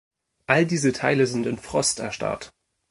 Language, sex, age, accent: German, male, 19-29, Deutschland Deutsch